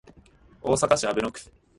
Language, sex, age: Japanese, male, 19-29